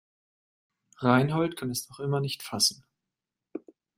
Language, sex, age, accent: German, male, 19-29, Deutschland Deutsch